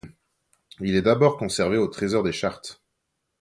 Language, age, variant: French, 19-29, Français de métropole